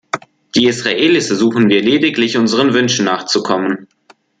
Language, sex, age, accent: German, male, under 19, Deutschland Deutsch